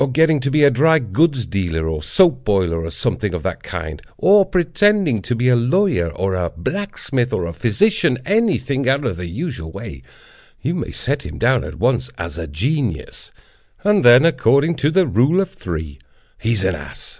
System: none